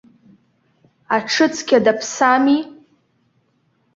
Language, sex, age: Abkhazian, female, under 19